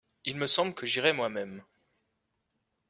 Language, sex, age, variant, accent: French, male, 19-29, Français d'Europe, Français de Suisse